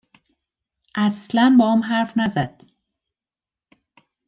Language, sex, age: Persian, female, 40-49